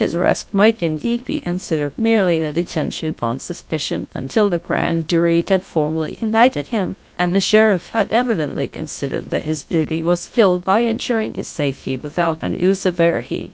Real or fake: fake